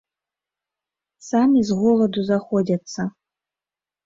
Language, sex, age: Belarusian, female, 30-39